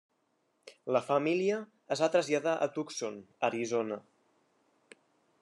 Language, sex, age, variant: Catalan, male, under 19, Central